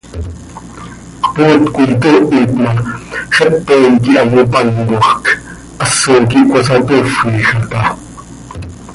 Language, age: Seri, 40-49